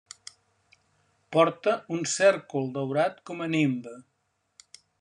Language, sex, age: Catalan, male, 70-79